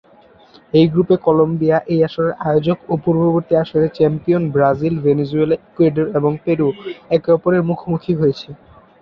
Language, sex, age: Bengali, male, under 19